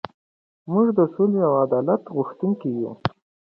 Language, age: Pashto, 19-29